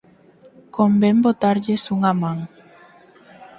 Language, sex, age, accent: Galician, female, under 19, Normativo (estándar)